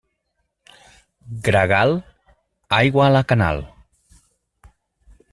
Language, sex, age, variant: Catalan, male, 50-59, Central